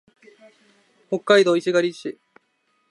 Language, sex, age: Japanese, male, 19-29